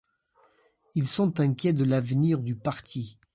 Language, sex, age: French, male, 50-59